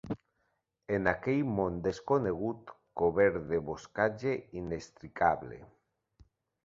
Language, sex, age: Catalan, male, 40-49